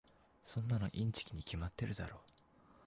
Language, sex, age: Japanese, male, 19-29